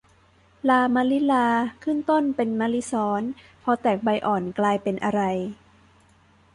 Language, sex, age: Thai, female, 19-29